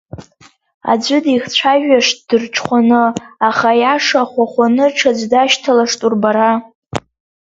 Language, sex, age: Abkhazian, female, under 19